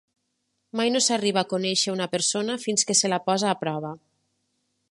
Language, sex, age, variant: Catalan, female, 30-39, Nord-Occidental